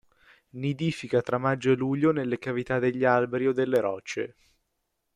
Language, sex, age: Italian, male, under 19